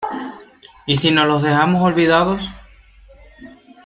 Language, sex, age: Spanish, male, 19-29